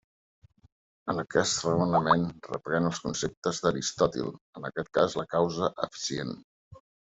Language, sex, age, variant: Catalan, male, 60-69, Central